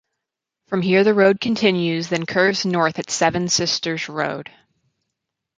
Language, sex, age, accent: English, female, 30-39, United States English